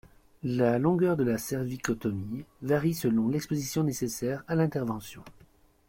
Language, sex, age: French, male, 30-39